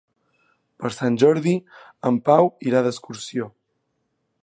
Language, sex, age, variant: Catalan, male, 19-29, Central